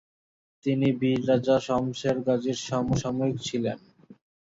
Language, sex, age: Bengali, male, 19-29